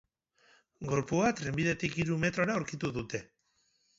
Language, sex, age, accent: Basque, male, 30-39, Mendebalekoa (Araba, Bizkaia, Gipuzkoako mendebaleko herri batzuk)